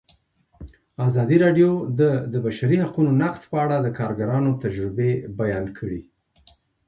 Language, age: Pashto, 50-59